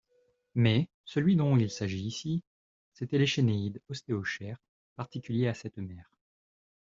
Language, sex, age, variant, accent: French, male, 30-39, Français des départements et régions d'outre-mer, Français de La Réunion